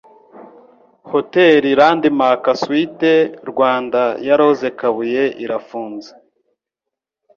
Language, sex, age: Kinyarwanda, male, 19-29